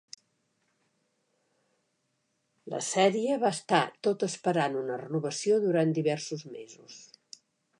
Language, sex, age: Catalan, female, 60-69